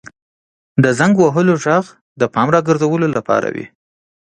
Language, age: Pashto, 19-29